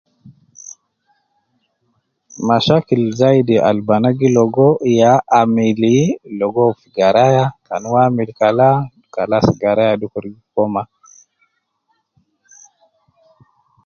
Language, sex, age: Nubi, male, 50-59